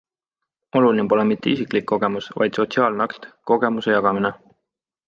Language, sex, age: Estonian, male, 19-29